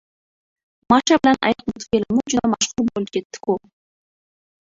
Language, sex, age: Uzbek, female, 19-29